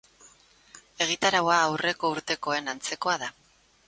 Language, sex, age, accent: Basque, female, 40-49, Erdialdekoa edo Nafarra (Gipuzkoa, Nafarroa)